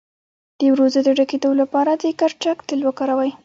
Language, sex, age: Pashto, female, 19-29